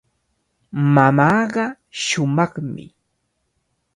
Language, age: Cajatambo North Lima Quechua, 19-29